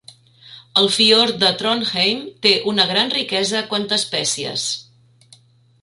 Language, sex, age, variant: Catalan, female, 50-59, Central